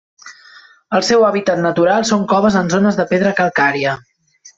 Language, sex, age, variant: Catalan, male, 19-29, Central